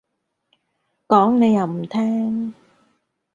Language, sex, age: Cantonese, female, 40-49